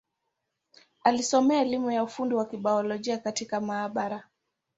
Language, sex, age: Swahili, female, 19-29